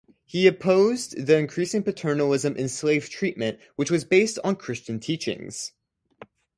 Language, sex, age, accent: English, male, under 19, United States English